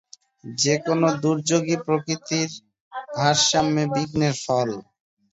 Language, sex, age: Bengali, male, 30-39